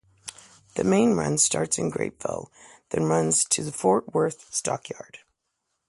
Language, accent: English, Canadian English